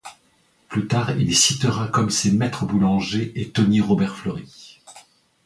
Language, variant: French, Français de métropole